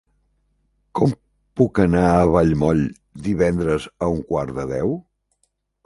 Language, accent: Catalan, balear; central